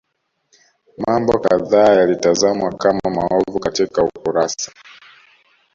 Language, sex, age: Swahili, male, 19-29